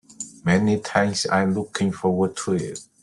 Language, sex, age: English, male, 40-49